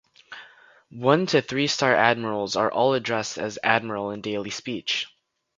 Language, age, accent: English, under 19, United States English